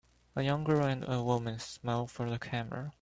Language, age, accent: English, under 19, United States English